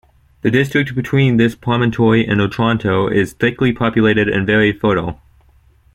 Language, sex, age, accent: English, male, under 19, United States English